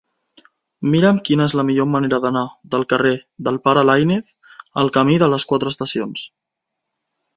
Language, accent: Catalan, Barceloní